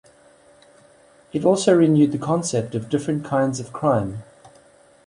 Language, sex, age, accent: English, male, 40-49, Southern African (South Africa, Zimbabwe, Namibia)